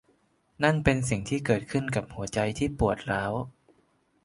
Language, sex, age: Thai, male, 19-29